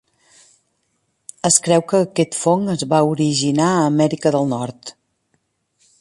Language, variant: Catalan, Central